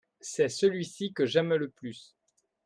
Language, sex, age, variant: French, male, 40-49, Français de métropole